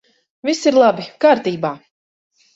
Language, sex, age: Latvian, female, 30-39